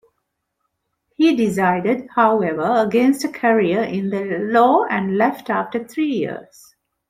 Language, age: English, 50-59